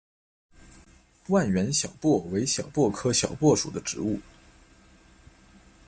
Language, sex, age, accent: Chinese, male, 19-29, 出生地：河南省